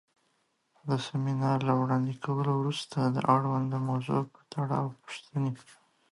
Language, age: Pashto, 19-29